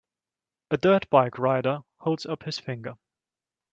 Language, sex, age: English, male, 30-39